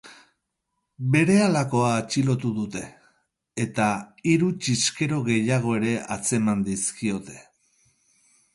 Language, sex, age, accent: Basque, male, 40-49, Mendebalekoa (Araba, Bizkaia, Gipuzkoako mendebaleko herri batzuk)